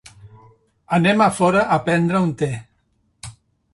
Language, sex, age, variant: Catalan, male, 60-69, Central